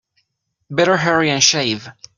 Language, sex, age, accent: English, male, 30-39, United States English